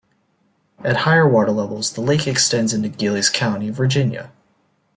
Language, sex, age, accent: English, male, under 19, United States English